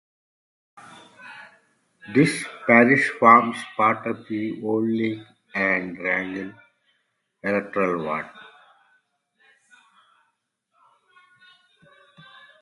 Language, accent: English, India and South Asia (India, Pakistan, Sri Lanka)